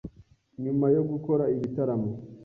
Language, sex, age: Kinyarwanda, male, 19-29